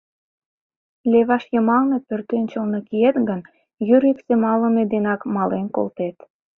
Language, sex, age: Mari, female, 19-29